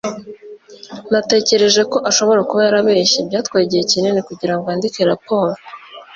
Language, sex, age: Kinyarwanda, female, 19-29